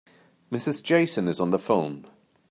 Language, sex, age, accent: English, male, 30-39, England English